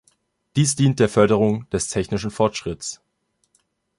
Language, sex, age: German, male, 19-29